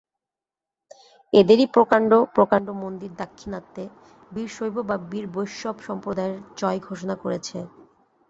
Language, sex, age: Bengali, female, 30-39